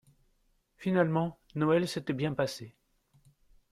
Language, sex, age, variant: French, male, 60-69, Français de métropole